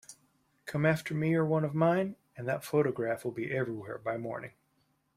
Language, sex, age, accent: English, male, 40-49, United States English